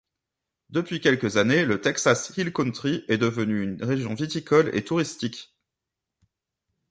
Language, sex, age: French, male, 30-39